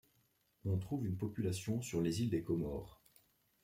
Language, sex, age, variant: French, male, 30-39, Français de métropole